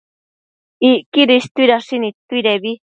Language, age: Matsés, 30-39